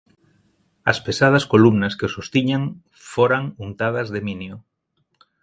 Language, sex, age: Galician, male, 40-49